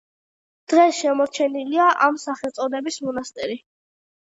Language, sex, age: Georgian, female, under 19